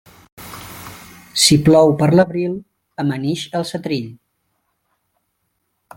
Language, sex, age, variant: Catalan, male, 30-39, Central